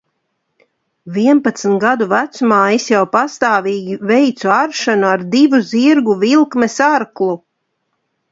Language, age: Latvian, 40-49